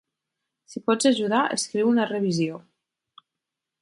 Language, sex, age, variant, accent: Catalan, female, 30-39, Nord-Occidental, Lleidatà